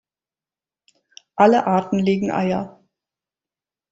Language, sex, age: German, female, 50-59